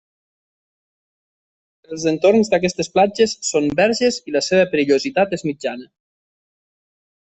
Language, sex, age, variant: Catalan, male, 19-29, Nord-Occidental